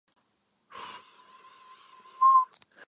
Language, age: English, 19-29